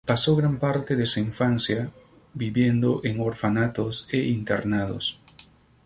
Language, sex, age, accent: Spanish, male, 30-39, Andino-Pacífico: Colombia, Perú, Ecuador, oeste de Bolivia y Venezuela andina